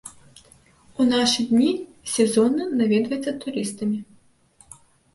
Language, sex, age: Belarusian, female, 19-29